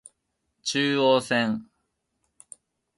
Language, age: Japanese, 19-29